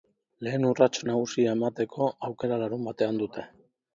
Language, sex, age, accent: Basque, male, 40-49, Mendebalekoa (Araba, Bizkaia, Gipuzkoako mendebaleko herri batzuk)